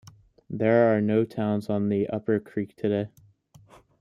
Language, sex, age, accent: English, male, 19-29, United States English